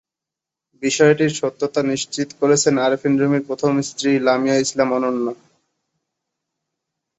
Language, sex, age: Bengali, male, 19-29